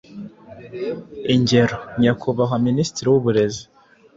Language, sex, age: Kinyarwanda, male, 19-29